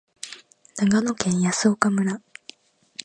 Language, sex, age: Japanese, female, 19-29